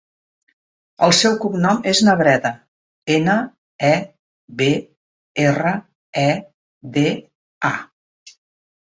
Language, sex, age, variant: Catalan, female, 50-59, Central